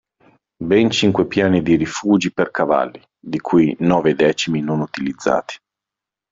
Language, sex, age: Italian, male, 40-49